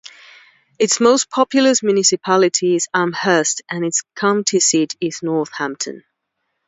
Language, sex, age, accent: English, female, 30-39, England English